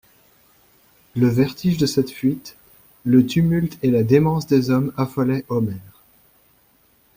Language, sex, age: French, male, 19-29